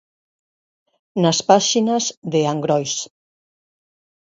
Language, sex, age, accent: Galician, female, 60-69, Normativo (estándar)